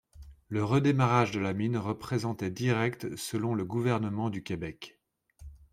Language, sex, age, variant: French, male, 40-49, Français de métropole